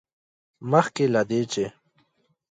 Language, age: Pashto, 19-29